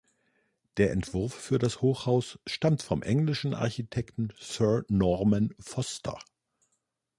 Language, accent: German, Deutschland Deutsch